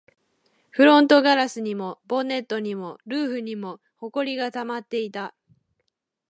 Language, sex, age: Japanese, female, 19-29